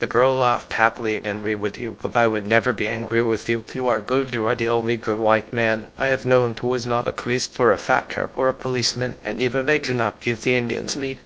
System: TTS, GlowTTS